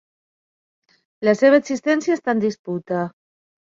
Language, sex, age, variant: Catalan, female, 50-59, Balear